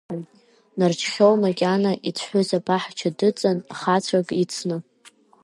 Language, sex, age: Abkhazian, female, under 19